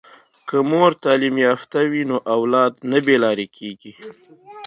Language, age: Pashto, 30-39